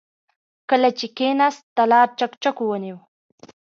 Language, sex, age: Pashto, female, 19-29